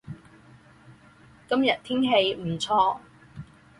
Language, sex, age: Chinese, female, 30-39